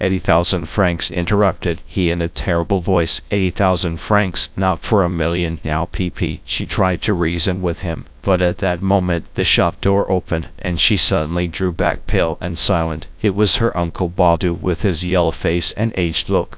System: TTS, GradTTS